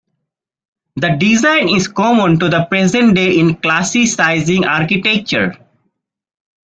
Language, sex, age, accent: English, male, 19-29, India and South Asia (India, Pakistan, Sri Lanka)